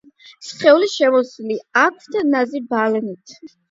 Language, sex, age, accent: Georgian, male, under 19, ჩვეულებრივი